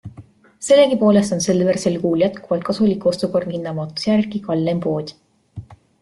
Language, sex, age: Estonian, female, 19-29